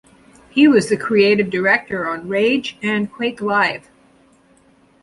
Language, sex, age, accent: English, female, 50-59, United States English